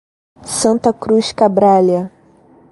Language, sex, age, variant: Portuguese, female, 30-39, Portuguese (Brasil)